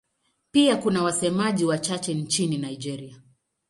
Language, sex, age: Swahili, female, 30-39